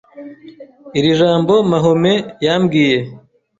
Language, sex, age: Kinyarwanda, male, 19-29